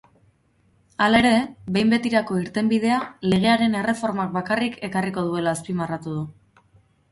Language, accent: Basque, Erdialdekoa edo Nafarra (Gipuzkoa, Nafarroa)